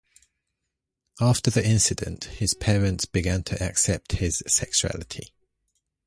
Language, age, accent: English, 19-29, England English